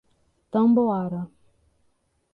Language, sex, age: Portuguese, female, 19-29